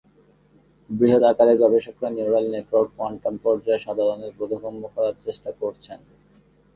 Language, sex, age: Bengali, male, 19-29